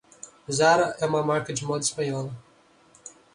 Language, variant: Portuguese, Portuguese (Brasil)